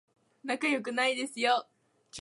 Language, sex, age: Japanese, female, 19-29